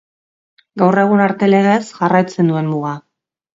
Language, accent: Basque, Mendebalekoa (Araba, Bizkaia, Gipuzkoako mendebaleko herri batzuk)